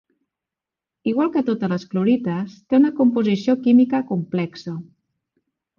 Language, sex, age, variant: Catalan, female, 30-39, Central